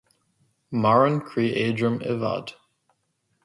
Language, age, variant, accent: Irish, 19-29, Gaeilge na Mumhan, Cainteoir líofa, ní ó dhúchas